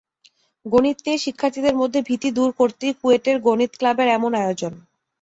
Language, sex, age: Bengali, female, 19-29